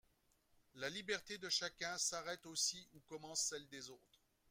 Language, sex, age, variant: French, male, 50-59, Français de métropole